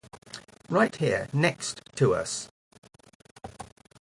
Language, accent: English, England English